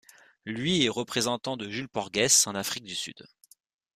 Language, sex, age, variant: French, male, 19-29, Français de métropole